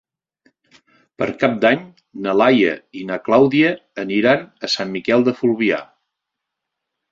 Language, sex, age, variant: Catalan, male, 60-69, Central